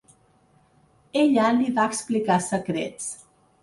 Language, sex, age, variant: Catalan, female, 60-69, Central